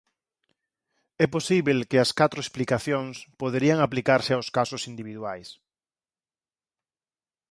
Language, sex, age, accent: Galician, male, 40-49, Normativo (estándar)